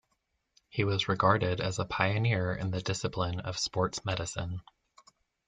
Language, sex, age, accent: English, male, 19-29, United States English